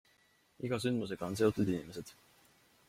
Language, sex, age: Estonian, male, 19-29